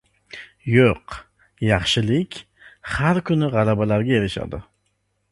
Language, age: Uzbek, 30-39